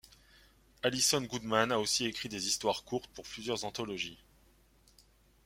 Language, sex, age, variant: French, male, 30-39, Français de métropole